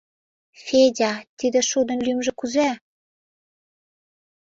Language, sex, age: Mari, female, 19-29